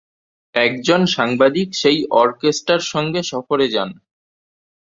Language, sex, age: Bengali, male, under 19